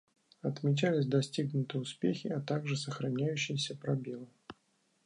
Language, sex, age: Russian, male, 40-49